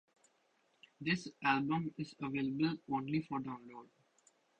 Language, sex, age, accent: English, male, 19-29, India and South Asia (India, Pakistan, Sri Lanka)